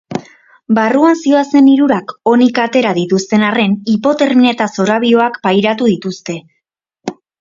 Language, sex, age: Basque, female, 19-29